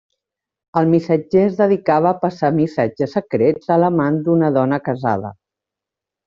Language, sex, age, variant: Catalan, female, 50-59, Central